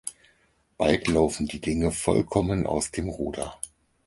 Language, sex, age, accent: German, male, 50-59, Deutschland Deutsch